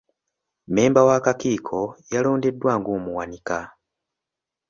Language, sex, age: Ganda, male, 19-29